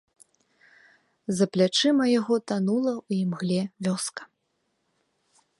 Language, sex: Belarusian, female